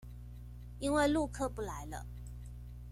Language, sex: Chinese, female